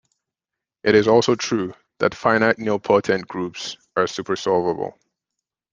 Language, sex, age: English, male, 30-39